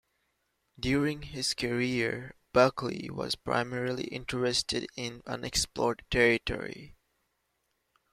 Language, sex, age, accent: English, male, 19-29, West Indies and Bermuda (Bahamas, Bermuda, Jamaica, Trinidad)